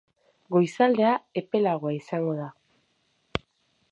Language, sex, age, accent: Basque, female, 30-39, Mendebalekoa (Araba, Bizkaia, Gipuzkoako mendebaleko herri batzuk)